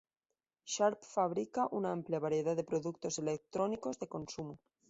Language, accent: Spanish, España: Centro-Sur peninsular (Madrid, Toledo, Castilla-La Mancha)